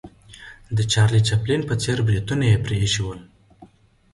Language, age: Pashto, 30-39